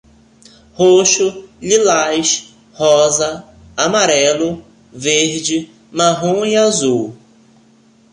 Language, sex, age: Portuguese, male, 30-39